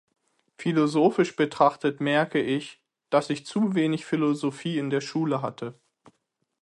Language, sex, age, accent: German, male, 30-39, Deutschland Deutsch